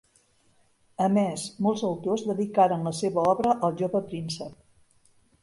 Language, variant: Catalan, Central